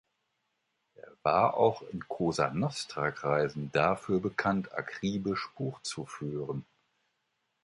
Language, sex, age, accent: German, male, 50-59, Deutschland Deutsch